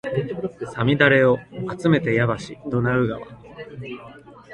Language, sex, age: Japanese, male, 19-29